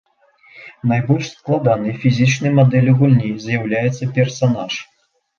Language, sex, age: Belarusian, male, 19-29